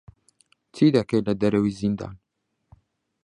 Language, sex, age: Central Kurdish, male, 19-29